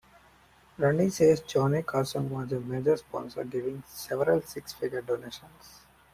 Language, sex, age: English, male, 19-29